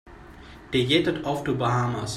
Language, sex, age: English, male, 19-29